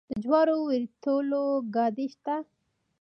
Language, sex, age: Pashto, female, under 19